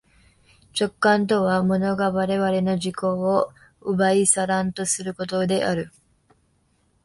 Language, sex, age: Japanese, female, under 19